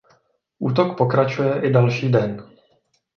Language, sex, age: Czech, male, 40-49